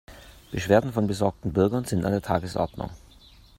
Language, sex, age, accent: German, male, 40-49, Deutschland Deutsch